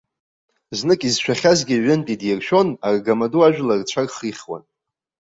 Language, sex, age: Abkhazian, male, 40-49